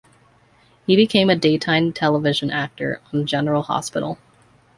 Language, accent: English, United States English